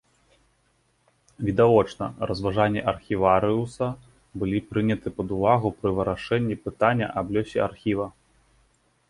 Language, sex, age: Belarusian, male, 19-29